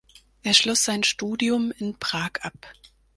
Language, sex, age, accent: German, female, 30-39, Deutschland Deutsch